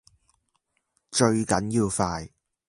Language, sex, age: Cantonese, male, under 19